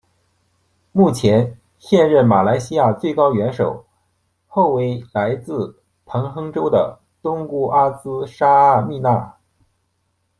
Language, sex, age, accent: Chinese, male, 40-49, 出生地：山东省